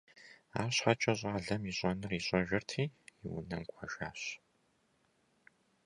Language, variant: Kabardian, Адыгэбзэ (Къэбэрдей, Кирил, псоми зэдай)